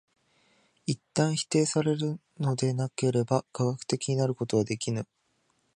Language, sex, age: Japanese, male, 19-29